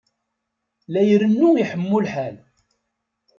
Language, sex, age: Kabyle, male, 60-69